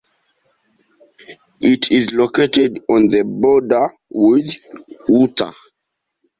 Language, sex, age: English, male, under 19